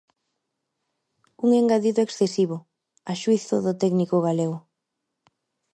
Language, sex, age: Galician, female, 19-29